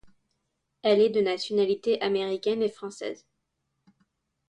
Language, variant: French, Français de métropole